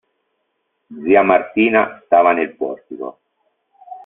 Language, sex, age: Italian, male, 50-59